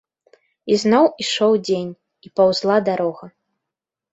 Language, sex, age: Belarusian, female, 19-29